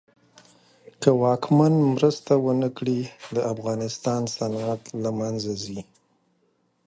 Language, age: Pashto, 40-49